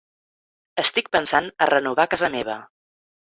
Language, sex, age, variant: Catalan, female, 19-29, Central